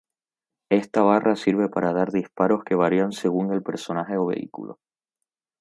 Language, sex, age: Spanish, male, 19-29